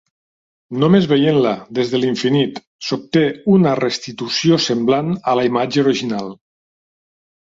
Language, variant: Catalan, Nord-Occidental